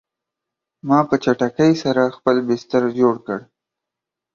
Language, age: Pashto, 19-29